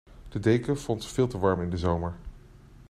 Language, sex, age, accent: Dutch, male, 40-49, Nederlands Nederlands